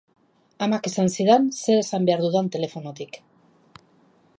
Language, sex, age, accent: Basque, female, 50-59, Mendebalekoa (Araba, Bizkaia, Gipuzkoako mendebaleko herri batzuk)